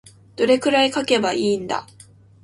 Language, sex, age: Japanese, female, 19-29